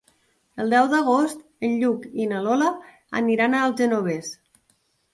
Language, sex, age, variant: Catalan, female, 30-39, Nord-Occidental